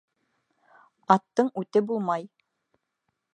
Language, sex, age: Bashkir, female, 19-29